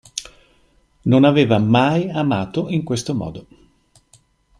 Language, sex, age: Italian, male, 50-59